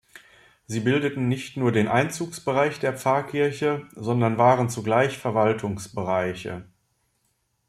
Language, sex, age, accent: German, male, 30-39, Deutschland Deutsch